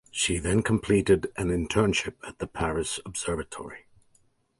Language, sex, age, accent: English, male, 40-49, United States English